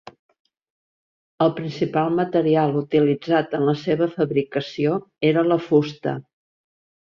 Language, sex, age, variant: Catalan, female, 60-69, Central